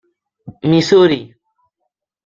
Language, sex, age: Catalan, male, under 19